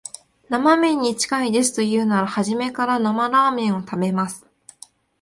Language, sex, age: Japanese, female, 19-29